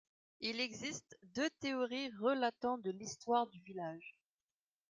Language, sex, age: French, female, under 19